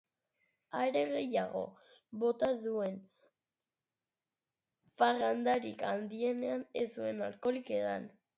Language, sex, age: Basque, female, 40-49